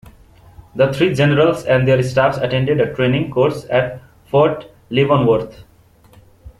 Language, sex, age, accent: English, male, 19-29, India and South Asia (India, Pakistan, Sri Lanka)